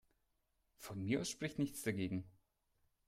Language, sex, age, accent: German, male, 19-29, Deutschland Deutsch